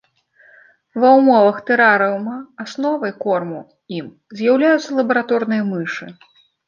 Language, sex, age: Belarusian, female, 40-49